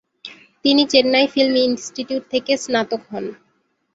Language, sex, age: Bengali, female, 19-29